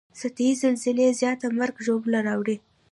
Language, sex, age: Pashto, female, 19-29